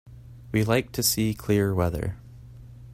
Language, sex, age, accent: English, male, 19-29, United States English